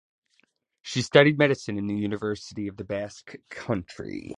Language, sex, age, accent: English, male, 19-29, United States English